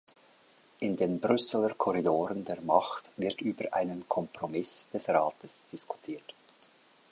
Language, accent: German, Schweizerdeutsch